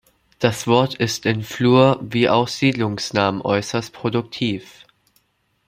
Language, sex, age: German, male, under 19